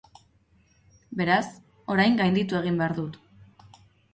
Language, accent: Basque, Erdialdekoa edo Nafarra (Gipuzkoa, Nafarroa)